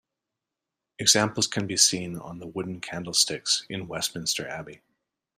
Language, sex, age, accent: English, male, 40-49, Canadian English